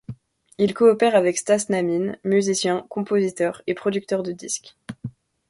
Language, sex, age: French, female, under 19